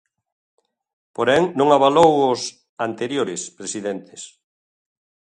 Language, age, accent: Galician, 60-69, Oriental (común en zona oriental)